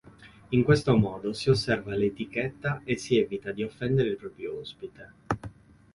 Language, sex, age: Italian, male, 19-29